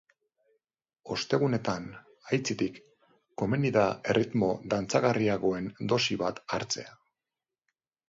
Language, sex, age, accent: Basque, male, 40-49, Mendebalekoa (Araba, Bizkaia, Gipuzkoako mendebaleko herri batzuk)